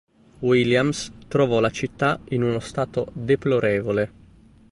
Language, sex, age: Italian, male, 19-29